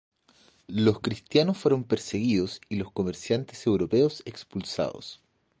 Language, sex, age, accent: Spanish, male, 30-39, Chileno: Chile, Cuyo